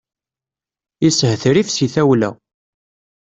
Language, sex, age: Kabyle, male, 30-39